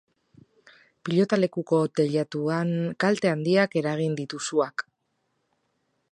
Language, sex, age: Basque, female, 30-39